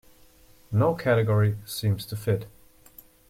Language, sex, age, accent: English, male, 30-39, United States English